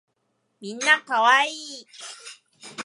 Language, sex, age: Japanese, female, 19-29